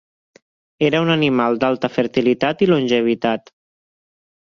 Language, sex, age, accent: Catalan, male, 30-39, valencià